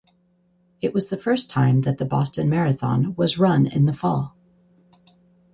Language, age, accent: English, 40-49, United States English